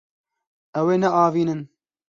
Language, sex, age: Kurdish, male, 19-29